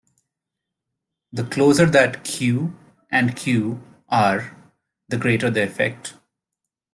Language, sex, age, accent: English, male, 30-39, India and South Asia (India, Pakistan, Sri Lanka)